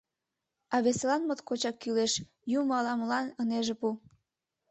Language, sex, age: Mari, female, under 19